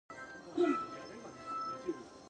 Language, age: Japanese, 19-29